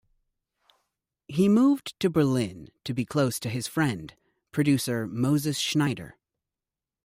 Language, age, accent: English, 30-39, United States English